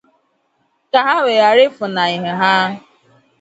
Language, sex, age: Igbo, female, 19-29